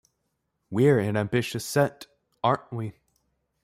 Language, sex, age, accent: English, male, 19-29, United States English